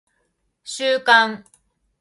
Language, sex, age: Japanese, female, 40-49